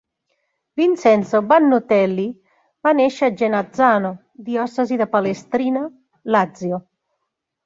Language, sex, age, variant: Catalan, female, 40-49, Central